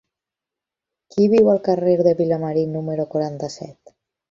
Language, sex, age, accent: Catalan, female, 30-39, valencià